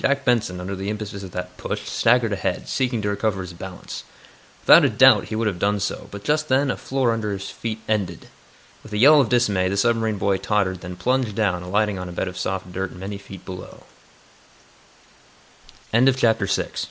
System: none